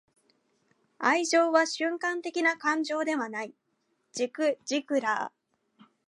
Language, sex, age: Japanese, female, 19-29